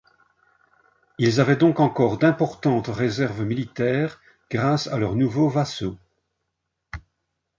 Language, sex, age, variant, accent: French, male, 60-69, Français d'Europe, Français de Belgique